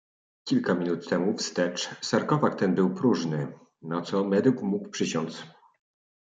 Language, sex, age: Polish, male, 30-39